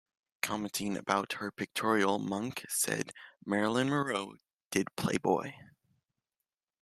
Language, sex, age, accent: English, male, 19-29, United States English